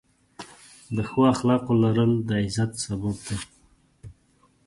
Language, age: Pashto, 30-39